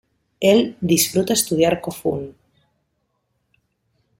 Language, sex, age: Spanish, female, 30-39